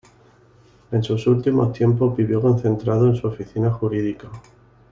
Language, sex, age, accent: Spanish, male, 30-39, España: Sur peninsular (Andalucia, Extremadura, Murcia)